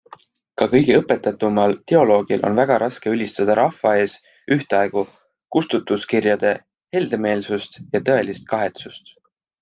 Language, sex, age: Estonian, male, 19-29